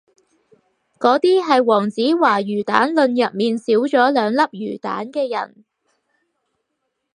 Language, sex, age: Cantonese, female, 19-29